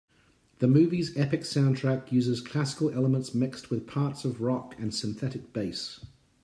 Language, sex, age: English, male, 40-49